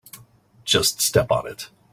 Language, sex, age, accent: English, male, 40-49, United States English